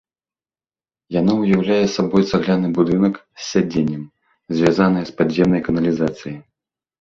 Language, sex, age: Belarusian, male, 30-39